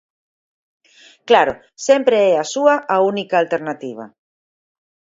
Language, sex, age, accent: Galician, female, 50-59, Normativo (estándar)